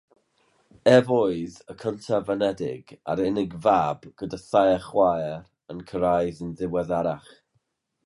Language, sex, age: Welsh, male, 50-59